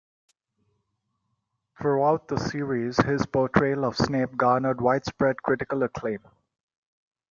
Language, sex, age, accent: English, male, 40-49, India and South Asia (India, Pakistan, Sri Lanka)